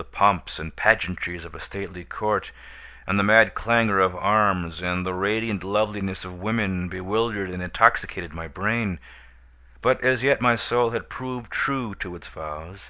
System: none